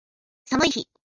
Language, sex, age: Japanese, female, 30-39